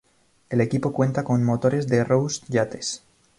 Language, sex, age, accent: Spanish, male, 19-29, España: Centro-Sur peninsular (Madrid, Toledo, Castilla-La Mancha)